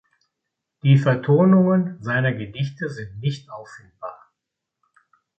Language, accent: German, Deutschland Deutsch